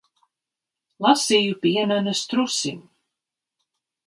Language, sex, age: Latvian, female, 60-69